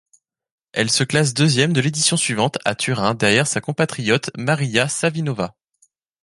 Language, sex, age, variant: French, male, 19-29, Français de métropole